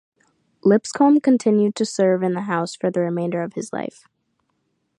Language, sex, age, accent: English, female, under 19, United States English